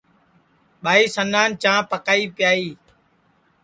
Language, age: Sansi, 19-29